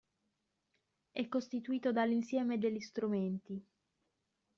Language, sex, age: Italian, female, 19-29